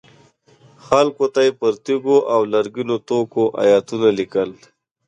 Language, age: Pashto, 30-39